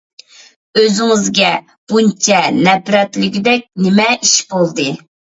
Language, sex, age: Uyghur, female, 19-29